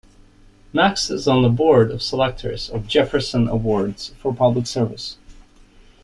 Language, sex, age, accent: English, male, 30-39, Canadian English